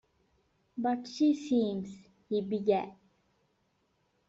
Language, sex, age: English, female, 19-29